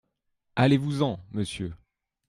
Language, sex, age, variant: French, male, 30-39, Français de métropole